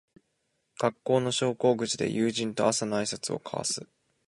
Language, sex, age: Japanese, male, 19-29